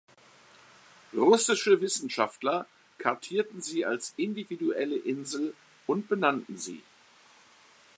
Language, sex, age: German, male, 60-69